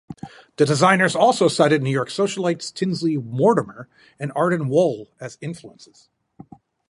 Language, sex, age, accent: English, male, 40-49, United States English